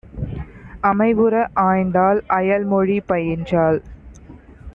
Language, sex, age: Tamil, female, 19-29